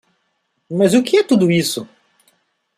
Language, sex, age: Portuguese, male, 40-49